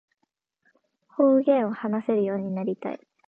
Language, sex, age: Japanese, female, under 19